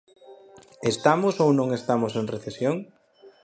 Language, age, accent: Galician, 30-39, Atlántico (seseo e gheada)